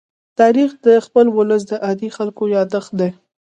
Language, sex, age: Pashto, female, 19-29